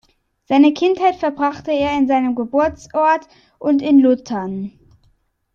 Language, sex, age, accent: German, male, under 19, Deutschland Deutsch